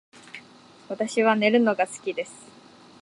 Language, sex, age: Japanese, female, 19-29